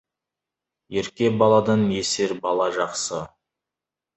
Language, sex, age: Kazakh, male, 19-29